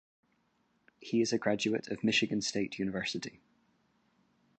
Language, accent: English, Scottish English